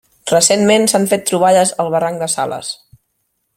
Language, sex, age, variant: Catalan, female, 19-29, Central